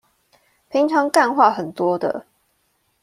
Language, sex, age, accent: Chinese, female, 19-29, 出生地：宜蘭縣